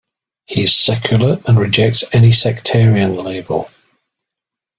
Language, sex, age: English, male, 60-69